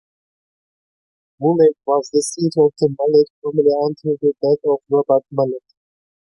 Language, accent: English, Australian English